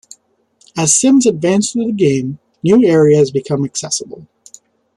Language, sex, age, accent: English, male, 19-29, United States English